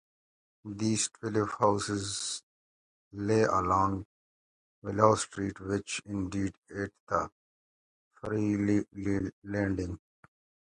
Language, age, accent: English, 40-49, United States English